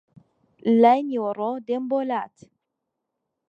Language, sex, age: Central Kurdish, female, 30-39